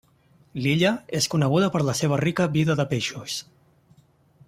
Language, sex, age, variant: Catalan, male, 30-39, Central